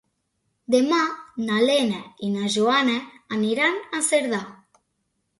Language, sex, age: Catalan, female, under 19